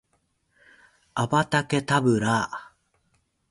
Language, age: Japanese, 50-59